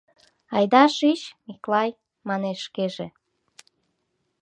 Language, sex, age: Mari, female, 19-29